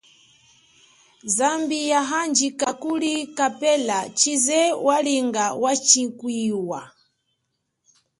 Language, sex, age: Chokwe, female, 30-39